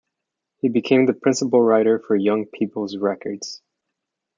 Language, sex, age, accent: English, male, 19-29, United States English